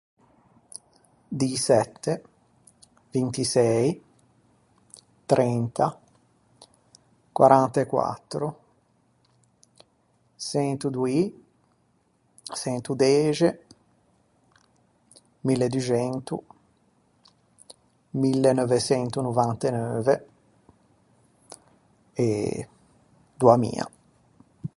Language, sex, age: Ligurian, male, 30-39